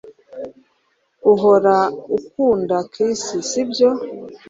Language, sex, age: Kinyarwanda, female, 30-39